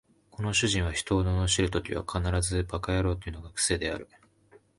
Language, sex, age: Japanese, male, 19-29